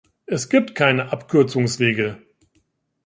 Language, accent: German, Deutschland Deutsch